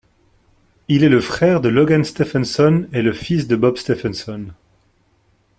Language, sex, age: French, male, 30-39